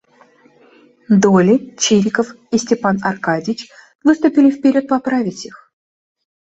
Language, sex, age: Russian, female, 19-29